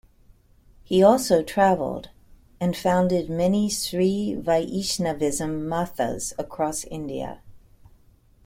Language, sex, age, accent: English, female, 60-69, United States English